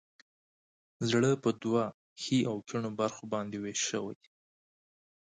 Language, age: Pashto, 19-29